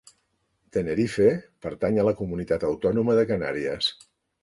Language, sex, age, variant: Catalan, male, 60-69, Central